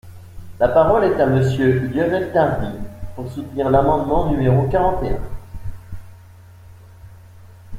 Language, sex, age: French, male, 50-59